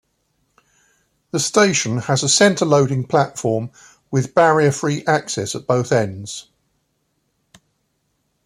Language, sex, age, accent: English, male, 60-69, England English